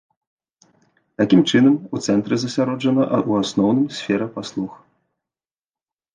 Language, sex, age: Belarusian, male, 30-39